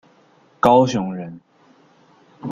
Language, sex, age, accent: Chinese, male, 19-29, 出生地：江西省